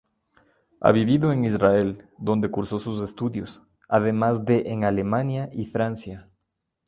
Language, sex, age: Spanish, male, 40-49